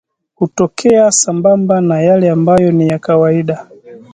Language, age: Swahili, 19-29